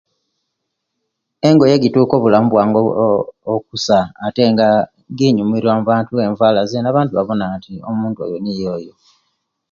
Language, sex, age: Kenyi, male, 50-59